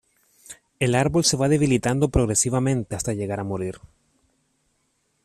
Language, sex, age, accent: Spanish, male, 30-39, América central